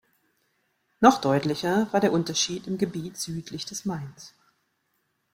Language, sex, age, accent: German, female, 40-49, Deutschland Deutsch